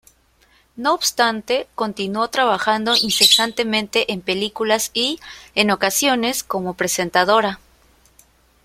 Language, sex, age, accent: Spanish, female, 30-39, Andino-Pacífico: Colombia, Perú, Ecuador, oeste de Bolivia y Venezuela andina